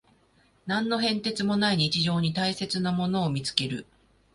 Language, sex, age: Japanese, female, 40-49